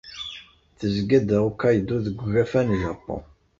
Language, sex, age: Kabyle, male, 30-39